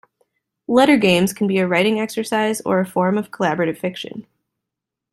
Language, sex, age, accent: English, female, 30-39, United States English